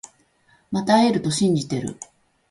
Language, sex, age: Japanese, female, 50-59